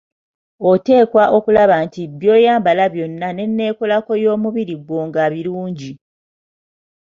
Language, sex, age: Ganda, female, 30-39